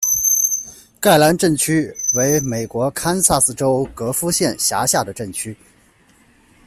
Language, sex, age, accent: Chinese, male, 30-39, 出生地：江苏省